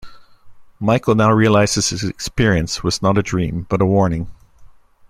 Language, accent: English, United States English